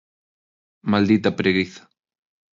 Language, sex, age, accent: Galician, male, 19-29, Central (gheada); Neofalante